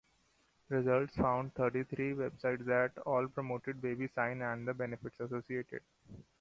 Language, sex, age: English, male, 19-29